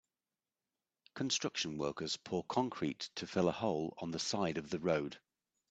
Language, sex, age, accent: English, male, 50-59, England English